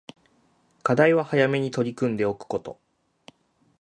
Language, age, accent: Japanese, 30-39, 標準